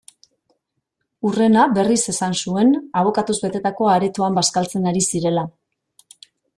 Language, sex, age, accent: Basque, female, 40-49, Mendebalekoa (Araba, Bizkaia, Gipuzkoako mendebaleko herri batzuk)